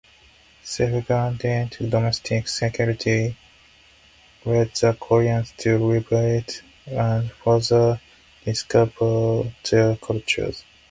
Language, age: English, 19-29